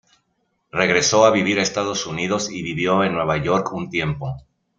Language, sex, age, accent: Spanish, male, 50-59, México